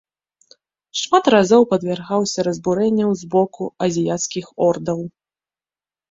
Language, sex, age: Belarusian, female, 19-29